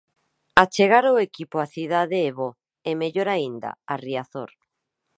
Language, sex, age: Galician, female, 40-49